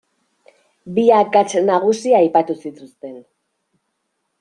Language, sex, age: Basque, female, 30-39